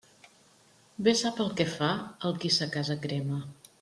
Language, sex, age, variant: Catalan, female, 50-59, Central